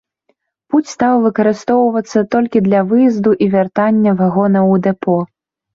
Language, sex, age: Belarusian, female, 19-29